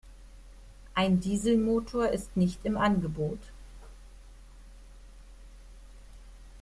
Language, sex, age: German, female, 50-59